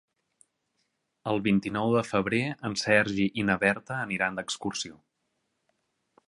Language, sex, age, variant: Catalan, male, 19-29, Central